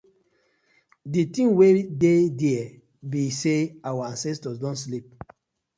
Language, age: Nigerian Pidgin, 40-49